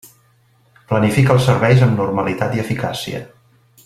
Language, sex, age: Catalan, male, 50-59